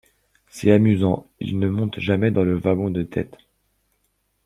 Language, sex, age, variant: French, male, under 19, Français de métropole